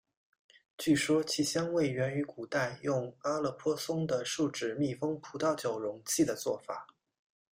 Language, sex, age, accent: Chinese, male, 40-49, 出生地：上海市